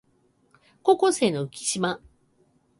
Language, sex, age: Japanese, female, 50-59